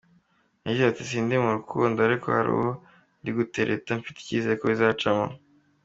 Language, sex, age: Kinyarwanda, male, under 19